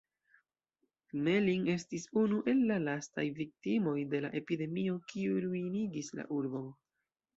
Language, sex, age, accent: Esperanto, male, under 19, Internacia